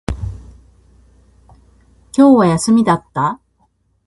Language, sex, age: Japanese, female, 50-59